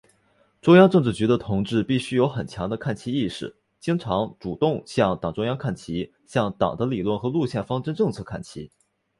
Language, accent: Chinese, 出生地：天津市; 出生地：山东省